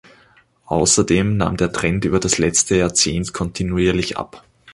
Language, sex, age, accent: German, male, 19-29, Österreichisches Deutsch